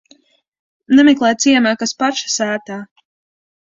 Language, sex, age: Latvian, female, 19-29